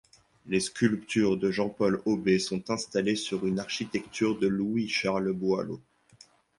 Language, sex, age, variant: French, male, 19-29, Français de métropole